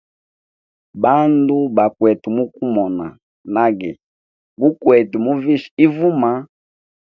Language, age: Hemba, 19-29